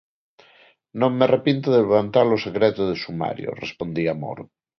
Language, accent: Galician, Neofalante